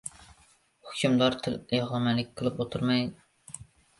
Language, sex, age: Uzbek, male, under 19